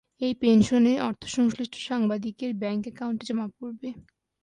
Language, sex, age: Bengali, female, 19-29